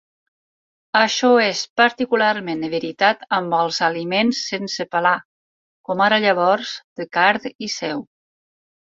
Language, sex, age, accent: Catalan, female, 50-59, aprenent (recent, des del castellà)